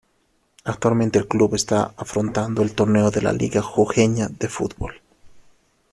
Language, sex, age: Spanish, male, 19-29